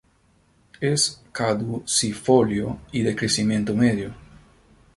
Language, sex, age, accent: Spanish, male, 30-39, Andino-Pacífico: Colombia, Perú, Ecuador, oeste de Bolivia y Venezuela andina